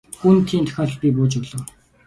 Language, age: Mongolian, 19-29